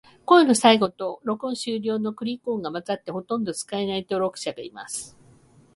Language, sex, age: Japanese, female, 50-59